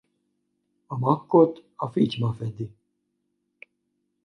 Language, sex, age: Hungarian, male, 50-59